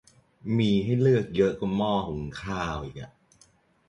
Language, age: Thai, 30-39